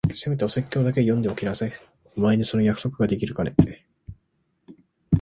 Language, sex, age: Japanese, male, 19-29